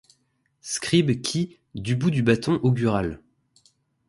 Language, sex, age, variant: French, male, 19-29, Français de métropole